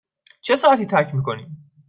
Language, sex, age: Persian, male, 19-29